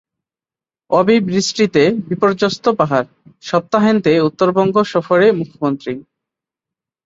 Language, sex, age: Bengali, male, 30-39